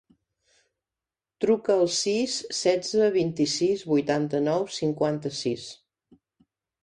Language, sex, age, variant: Catalan, female, 50-59, Central